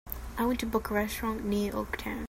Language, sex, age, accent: English, female, under 19, England English